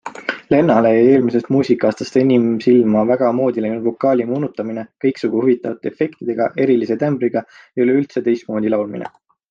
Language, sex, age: Estonian, male, 19-29